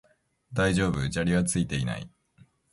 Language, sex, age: Japanese, male, 19-29